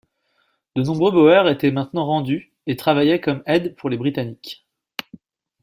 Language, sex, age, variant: French, male, 30-39, Français de métropole